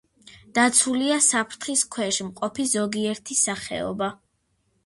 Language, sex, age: Georgian, female, under 19